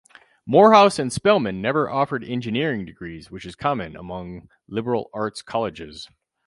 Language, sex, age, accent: English, male, 50-59, United States English